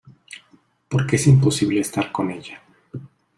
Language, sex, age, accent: Spanish, male, 40-49, México